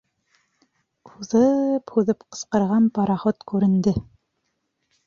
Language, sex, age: Bashkir, female, 19-29